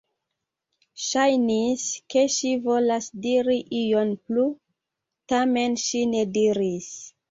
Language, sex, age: Esperanto, female, 19-29